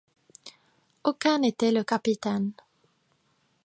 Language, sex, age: French, female, 19-29